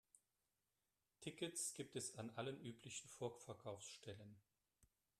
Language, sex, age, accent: German, male, 50-59, Deutschland Deutsch